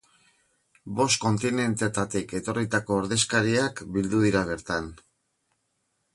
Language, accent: Basque, Mendebalekoa (Araba, Bizkaia, Gipuzkoako mendebaleko herri batzuk)